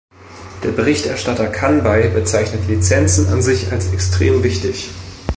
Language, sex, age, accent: German, male, 19-29, Deutschland Deutsch